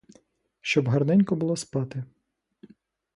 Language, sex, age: Ukrainian, male, 30-39